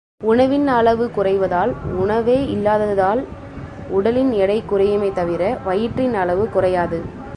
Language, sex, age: Tamil, female, 19-29